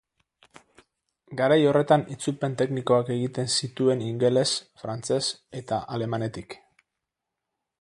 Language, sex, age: Basque, male, 40-49